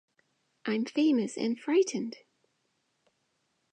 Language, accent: English, United States English